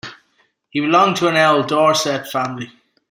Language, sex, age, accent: English, male, 19-29, Irish English